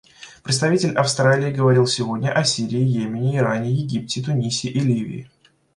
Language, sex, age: Russian, male, 19-29